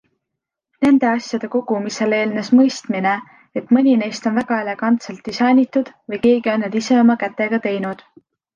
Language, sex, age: Estonian, female, 19-29